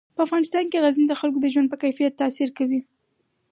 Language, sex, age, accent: Pashto, female, 19-29, معیاري پښتو